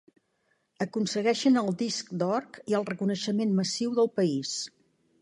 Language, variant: Catalan, Central